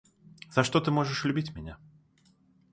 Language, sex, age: Russian, male, 30-39